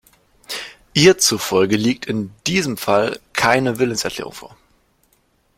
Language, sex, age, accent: German, male, under 19, Deutschland Deutsch